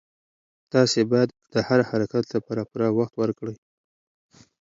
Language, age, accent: Pashto, 30-39, پکتیا ولایت، احمدزی